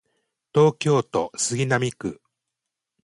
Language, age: Japanese, 60-69